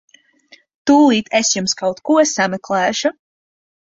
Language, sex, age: Latvian, female, 19-29